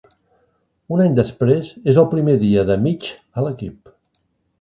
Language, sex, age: Catalan, male, 60-69